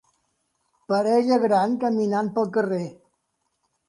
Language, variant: Catalan, Central